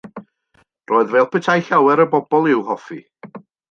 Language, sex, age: Welsh, male, 60-69